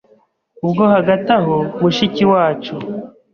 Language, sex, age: Kinyarwanda, male, 19-29